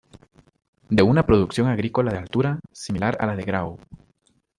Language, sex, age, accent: Spanish, male, under 19, América central